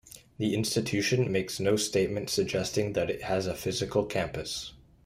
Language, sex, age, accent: English, male, 19-29, Canadian English